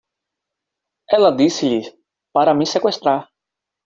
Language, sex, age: Portuguese, male, 30-39